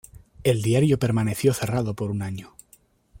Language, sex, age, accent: Spanish, male, 19-29, España: Centro-Sur peninsular (Madrid, Toledo, Castilla-La Mancha)